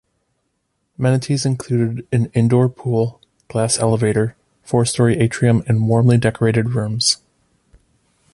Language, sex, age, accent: English, male, 30-39, United States English